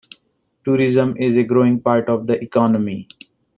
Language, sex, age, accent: English, male, 30-39, India and South Asia (India, Pakistan, Sri Lanka)